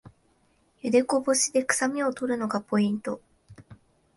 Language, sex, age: Japanese, female, 19-29